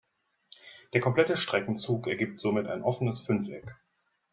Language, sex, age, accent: German, male, 30-39, Deutschland Deutsch